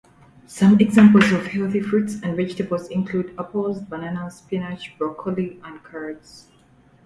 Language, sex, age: English, female, 19-29